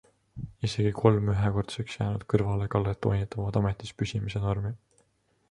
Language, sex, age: Estonian, male, 19-29